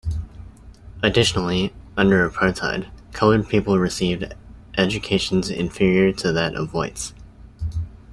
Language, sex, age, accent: English, male, 19-29, United States English